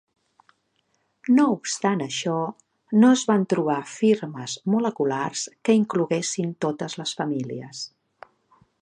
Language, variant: Catalan, Nord-Occidental